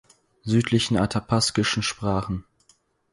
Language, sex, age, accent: German, male, under 19, Deutschland Deutsch